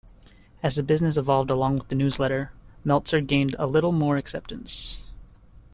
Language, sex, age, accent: English, male, 19-29, Canadian English